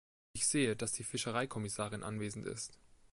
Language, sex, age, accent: German, male, 19-29, Deutschland Deutsch